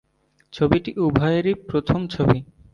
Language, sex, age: Bengali, male, 19-29